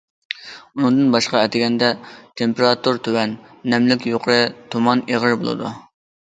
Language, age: Uyghur, 19-29